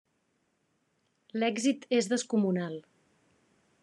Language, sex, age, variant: Catalan, female, 40-49, Central